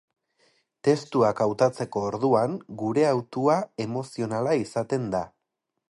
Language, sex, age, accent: Basque, male, 30-39, Erdialdekoa edo Nafarra (Gipuzkoa, Nafarroa)